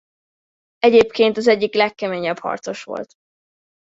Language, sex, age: Hungarian, female, under 19